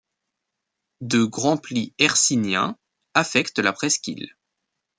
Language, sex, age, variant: French, male, 19-29, Français de métropole